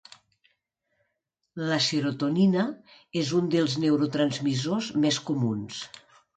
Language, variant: Catalan, Nord-Occidental